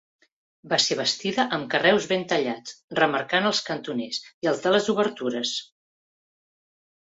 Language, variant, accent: Catalan, Central, central